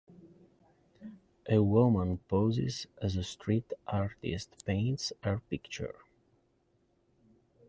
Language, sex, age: English, male, 30-39